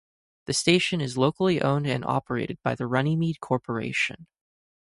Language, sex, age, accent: English, male, 19-29, United States English